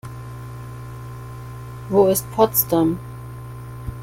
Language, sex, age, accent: German, female, 19-29, Deutschland Deutsch